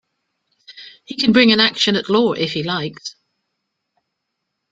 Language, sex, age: English, female, 50-59